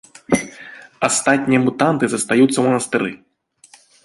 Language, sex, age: Belarusian, male, 19-29